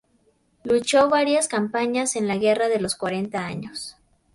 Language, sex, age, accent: Spanish, female, 19-29, México